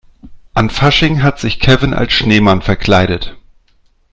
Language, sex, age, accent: German, male, 40-49, Deutschland Deutsch